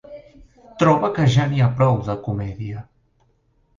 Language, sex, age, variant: Catalan, male, 40-49, Central